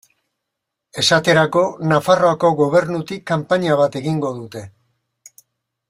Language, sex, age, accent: Basque, male, 60-69, Mendebalekoa (Araba, Bizkaia, Gipuzkoako mendebaleko herri batzuk)